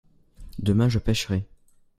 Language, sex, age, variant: French, male, under 19, Français de métropole